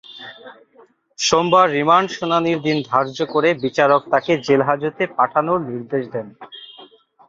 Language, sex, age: Bengali, male, 30-39